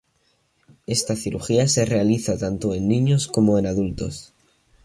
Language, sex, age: Spanish, male, under 19